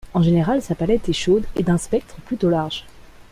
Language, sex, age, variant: French, female, 19-29, Français de métropole